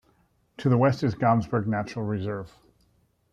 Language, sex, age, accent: English, male, 40-49, United States English